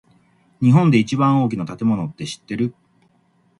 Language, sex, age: Japanese, male, 50-59